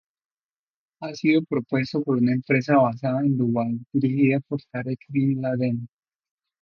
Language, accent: Spanish, Andino-Pacífico: Colombia, Perú, Ecuador, oeste de Bolivia y Venezuela andina